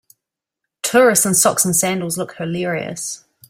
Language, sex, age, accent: English, female, 30-39, New Zealand English